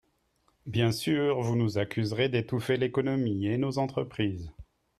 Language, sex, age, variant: French, male, 40-49, Français de métropole